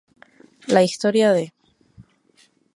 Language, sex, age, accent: Spanish, female, 19-29, España: Islas Canarias